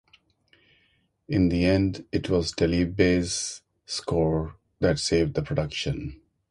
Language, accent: English, India and South Asia (India, Pakistan, Sri Lanka)